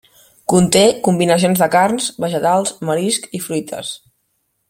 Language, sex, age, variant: Catalan, female, 19-29, Central